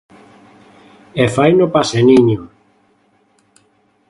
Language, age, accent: Galician, 40-49, Normativo (estándar)